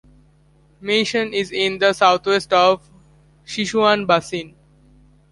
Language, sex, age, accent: English, male, under 19, United States English